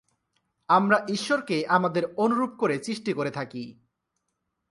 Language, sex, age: Bengali, male, 19-29